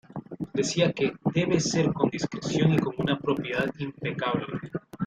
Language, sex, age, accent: Spanish, male, 19-29, América central